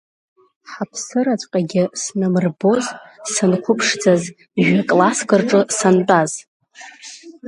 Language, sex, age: Abkhazian, female, under 19